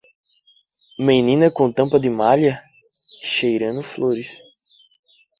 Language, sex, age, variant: Portuguese, male, under 19, Portuguese (Brasil)